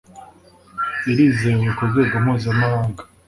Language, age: Kinyarwanda, 19-29